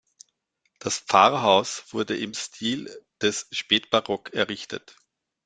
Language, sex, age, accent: German, male, 40-49, Österreichisches Deutsch